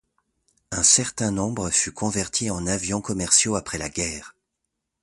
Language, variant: French, Français de métropole